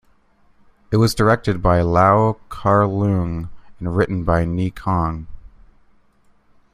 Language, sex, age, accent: English, male, 19-29, United States English